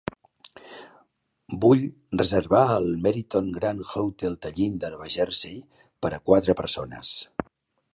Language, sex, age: Catalan, male, 50-59